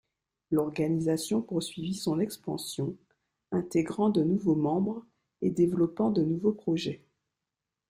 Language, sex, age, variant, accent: French, female, 19-29, Français des départements et régions d'outre-mer, Français de Guadeloupe